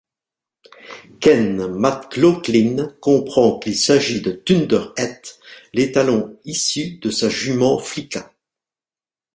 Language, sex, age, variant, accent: French, male, 60-69, Français d'Europe, Français de Belgique